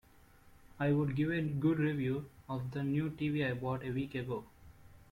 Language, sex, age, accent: English, male, 19-29, India and South Asia (India, Pakistan, Sri Lanka)